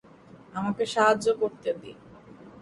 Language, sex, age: Bengali, female, 30-39